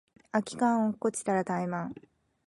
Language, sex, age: Japanese, female, 19-29